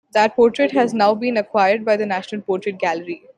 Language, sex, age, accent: English, female, 19-29, India and South Asia (India, Pakistan, Sri Lanka)